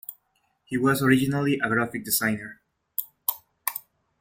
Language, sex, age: English, male, 19-29